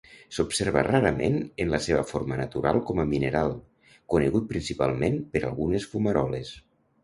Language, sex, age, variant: Catalan, male, 50-59, Nord-Occidental